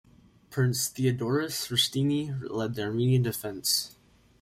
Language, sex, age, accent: English, male, under 19, United States English